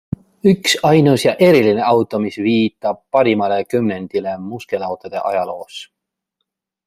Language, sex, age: Estonian, male, 30-39